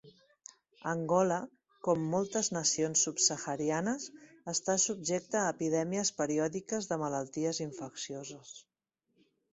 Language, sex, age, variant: Catalan, female, 30-39, Central